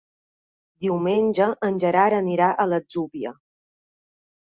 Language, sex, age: Catalan, female, 30-39